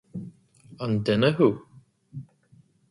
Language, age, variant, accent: Irish, 19-29, Gaeilge na Mumhan, Cainteoir líofa, ní ó dhúchas